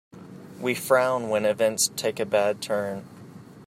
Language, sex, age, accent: English, male, 19-29, United States English